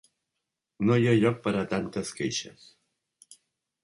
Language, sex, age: Catalan, male, 50-59